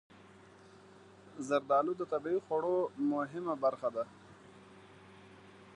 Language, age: Pashto, 19-29